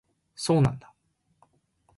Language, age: Japanese, 19-29